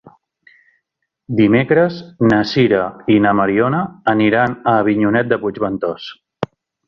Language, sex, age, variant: Catalan, male, 30-39, Central